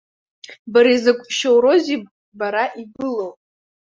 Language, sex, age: Abkhazian, female, under 19